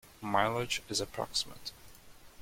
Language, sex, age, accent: English, male, 19-29, United States English